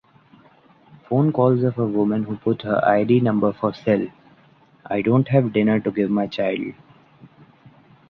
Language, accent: English, India and South Asia (India, Pakistan, Sri Lanka)